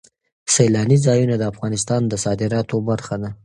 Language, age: Pashto, 30-39